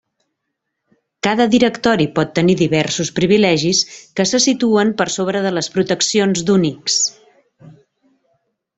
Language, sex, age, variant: Catalan, female, 40-49, Central